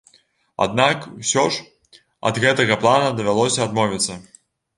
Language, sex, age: Belarusian, male, 19-29